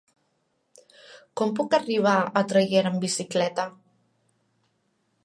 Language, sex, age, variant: Catalan, female, 30-39, Central